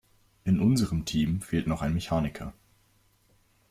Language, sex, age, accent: German, male, 19-29, Deutschland Deutsch